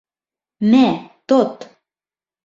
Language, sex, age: Bashkir, female, 19-29